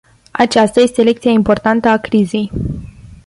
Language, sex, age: Romanian, female, 19-29